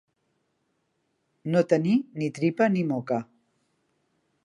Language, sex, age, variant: Catalan, female, 50-59, Central